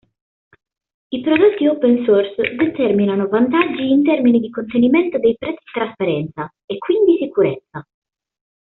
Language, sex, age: Italian, female, 19-29